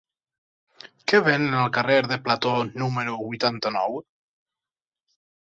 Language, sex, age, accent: Catalan, male, 30-39, valencià